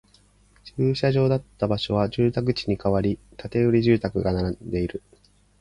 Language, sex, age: Japanese, male, 40-49